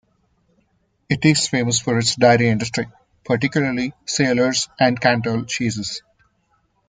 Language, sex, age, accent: English, male, 19-29, India and South Asia (India, Pakistan, Sri Lanka)